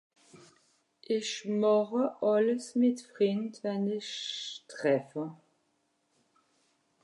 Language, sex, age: Swiss German, female, 50-59